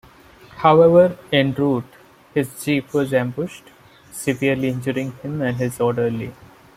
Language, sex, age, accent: English, male, 30-39, India and South Asia (India, Pakistan, Sri Lanka)